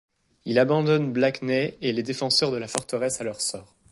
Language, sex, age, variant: French, male, 19-29, Français de métropole